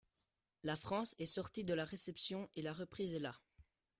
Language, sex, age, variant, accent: French, male, under 19, Français d'Europe, Français de Suisse